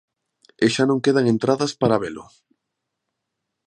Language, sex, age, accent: Galician, male, 19-29, Normativo (estándar)